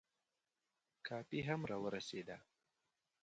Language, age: Pashto, 19-29